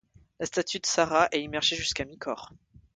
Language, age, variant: French, 30-39, Français de métropole